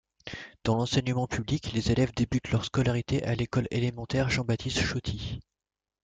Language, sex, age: French, male, 40-49